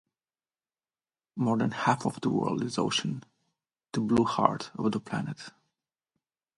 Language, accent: English, Eastern European